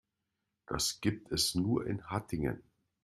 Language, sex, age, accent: German, male, 50-59, Deutschland Deutsch